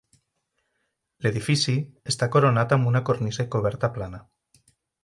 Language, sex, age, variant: Catalan, male, 40-49, Nord-Occidental